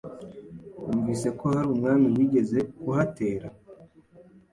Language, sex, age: Kinyarwanda, male, 19-29